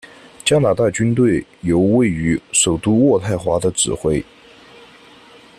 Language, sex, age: Chinese, male, 19-29